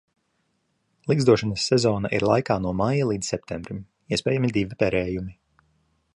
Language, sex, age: Latvian, male, 30-39